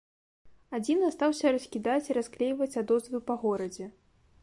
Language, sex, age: Belarusian, female, 19-29